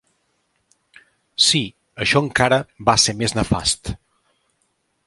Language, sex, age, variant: Catalan, male, 40-49, Central